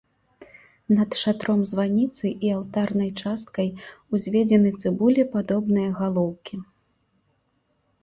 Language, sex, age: Belarusian, female, 19-29